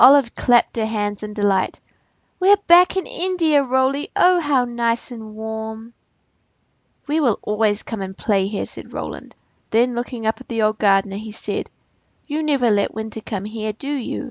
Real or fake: real